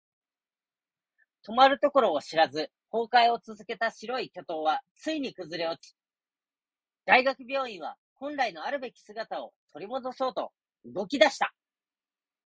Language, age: Japanese, 19-29